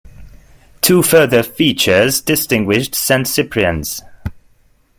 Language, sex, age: English, male, 30-39